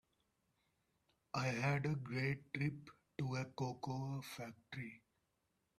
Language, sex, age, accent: English, male, 19-29, India and South Asia (India, Pakistan, Sri Lanka)